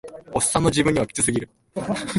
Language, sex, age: Japanese, male, 19-29